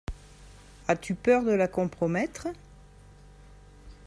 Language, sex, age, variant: French, female, 60-69, Français de métropole